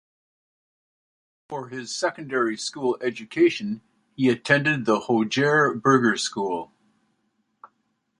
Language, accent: English, Canadian English